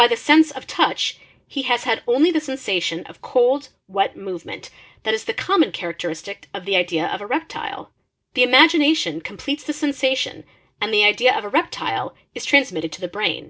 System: none